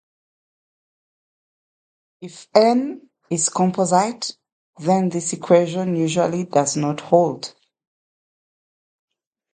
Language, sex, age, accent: English, female, 40-49, England English